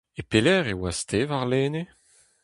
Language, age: Breton, 30-39